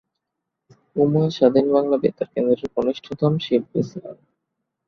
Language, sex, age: Bengali, male, 19-29